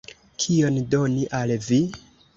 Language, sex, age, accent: Esperanto, male, 19-29, Internacia